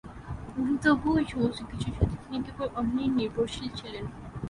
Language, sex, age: Bengali, female, 19-29